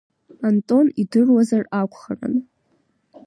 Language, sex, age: Abkhazian, female, 30-39